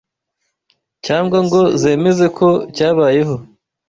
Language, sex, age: Kinyarwanda, male, 19-29